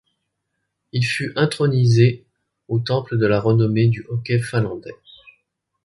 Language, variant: French, Français de métropole